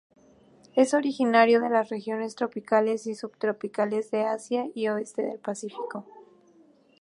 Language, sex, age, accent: Spanish, female, 19-29, México